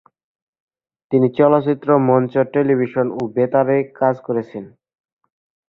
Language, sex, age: Bengali, male, 19-29